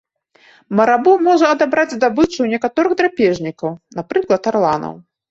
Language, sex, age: Belarusian, female, 40-49